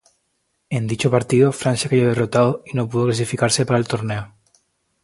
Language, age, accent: Spanish, 19-29, España: Islas Canarias